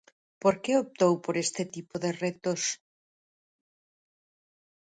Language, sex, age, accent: Galician, female, 60-69, Normativo (estándar)